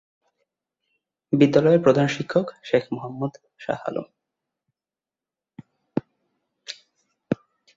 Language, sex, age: Bengali, male, under 19